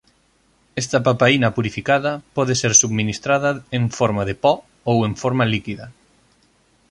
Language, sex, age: Galician, male, 30-39